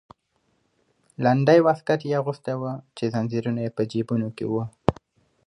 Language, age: Pashto, 19-29